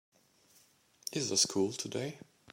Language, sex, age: English, male, 30-39